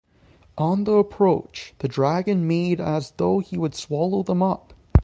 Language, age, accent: English, 19-29, United States English